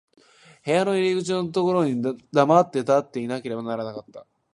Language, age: Japanese, 19-29